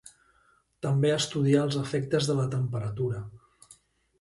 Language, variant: Catalan, Central